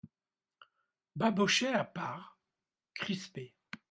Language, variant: French, Français de métropole